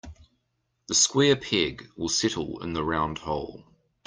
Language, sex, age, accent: English, male, 40-49, New Zealand English